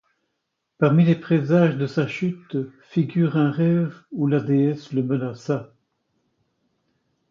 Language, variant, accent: French, Français d'Europe, Français de Belgique